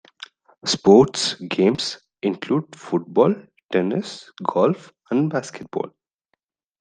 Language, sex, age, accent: English, male, 19-29, India and South Asia (India, Pakistan, Sri Lanka)